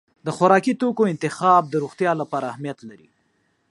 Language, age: Pashto, 30-39